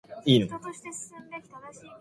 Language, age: English, under 19